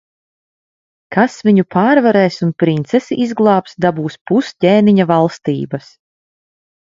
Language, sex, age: Latvian, female, 30-39